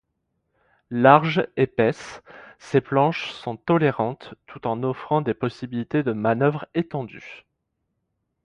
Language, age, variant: French, 19-29, Français de métropole